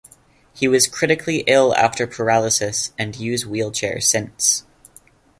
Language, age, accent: English, 19-29, Canadian English